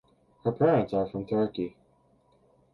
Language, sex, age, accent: English, male, under 19, United States English